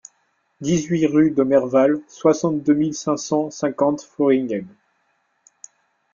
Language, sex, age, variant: French, male, 19-29, Français de métropole